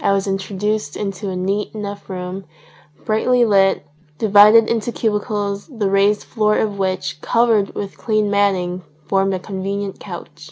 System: none